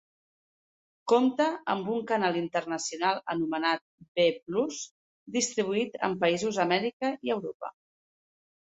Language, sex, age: Catalan, female, 40-49